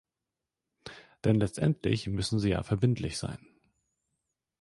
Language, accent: German, Deutschland Deutsch